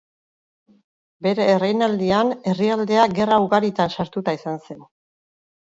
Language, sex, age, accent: Basque, female, 50-59, Mendebalekoa (Araba, Bizkaia, Gipuzkoako mendebaleko herri batzuk)